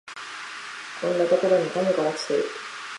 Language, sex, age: Japanese, female, 19-29